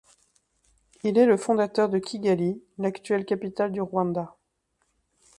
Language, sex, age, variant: French, female, 30-39, Français de métropole